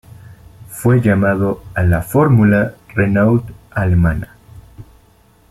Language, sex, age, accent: Spanish, male, 19-29, México